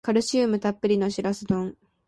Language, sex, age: Japanese, female, 19-29